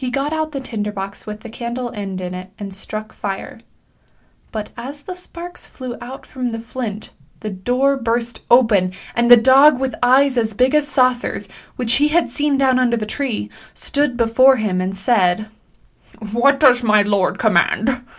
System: none